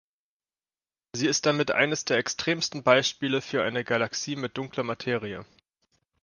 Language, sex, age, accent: German, male, 19-29, Deutschland Deutsch